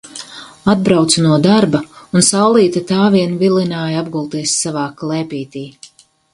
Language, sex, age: Latvian, female, 50-59